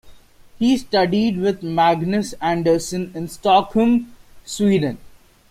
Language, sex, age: English, male, 19-29